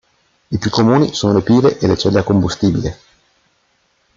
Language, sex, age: Italian, male, 40-49